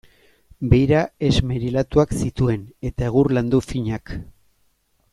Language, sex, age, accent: Basque, male, 50-59, Erdialdekoa edo Nafarra (Gipuzkoa, Nafarroa)